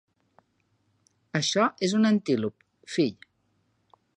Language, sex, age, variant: Catalan, female, 50-59, Central